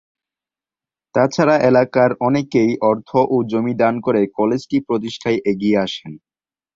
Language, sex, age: Bengali, male, under 19